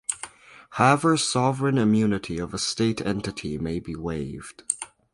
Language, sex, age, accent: English, male, under 19, Canadian English